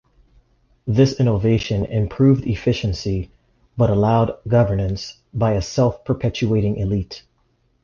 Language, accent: English, United States English